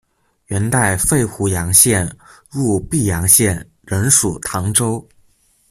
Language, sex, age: Chinese, male, under 19